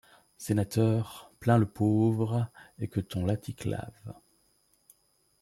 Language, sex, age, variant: French, male, 30-39, Français de métropole